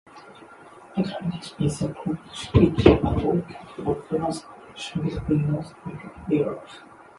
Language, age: English, 30-39